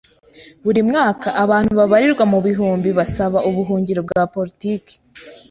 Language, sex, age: Kinyarwanda, female, 19-29